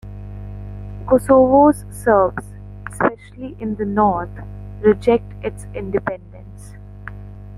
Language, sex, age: English, female, 19-29